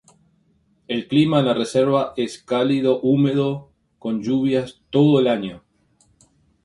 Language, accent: Spanish, Rioplatense: Argentina, Uruguay, este de Bolivia, Paraguay